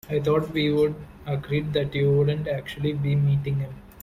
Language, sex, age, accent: English, male, 19-29, India and South Asia (India, Pakistan, Sri Lanka)